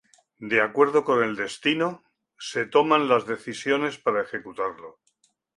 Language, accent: Spanish, España: Centro-Sur peninsular (Madrid, Toledo, Castilla-La Mancha)